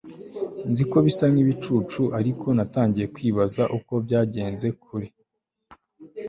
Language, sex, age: Kinyarwanda, male, 19-29